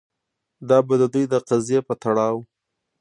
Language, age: Pashto, 19-29